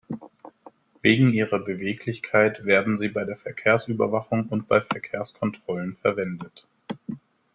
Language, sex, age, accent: German, male, 30-39, Deutschland Deutsch